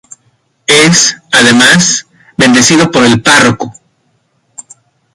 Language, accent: Spanish, México